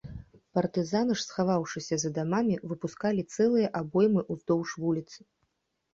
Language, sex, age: Belarusian, female, 30-39